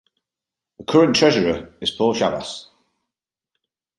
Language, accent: English, England English